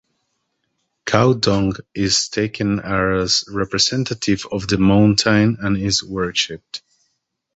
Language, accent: English, United States English